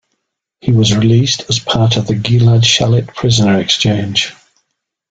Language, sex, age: English, male, 60-69